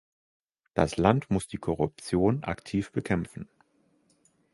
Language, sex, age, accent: German, male, 30-39, Deutschland Deutsch